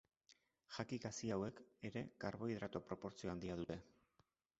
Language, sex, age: Basque, male, 50-59